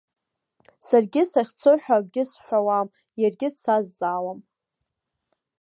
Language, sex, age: Abkhazian, female, 19-29